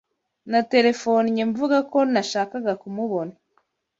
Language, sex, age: Kinyarwanda, female, 19-29